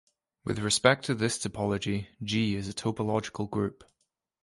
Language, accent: English, Scottish English